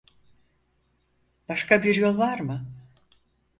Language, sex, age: Turkish, female, 80-89